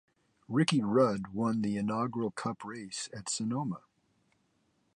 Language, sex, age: English, male, 70-79